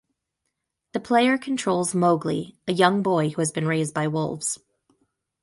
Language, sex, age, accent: English, female, 30-39, United States English